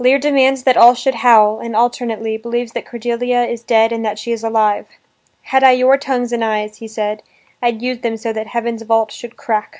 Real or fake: real